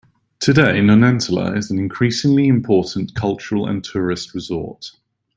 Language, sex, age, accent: English, male, 30-39, England English